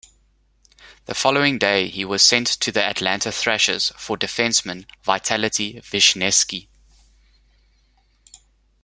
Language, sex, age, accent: English, male, 30-39, Southern African (South Africa, Zimbabwe, Namibia)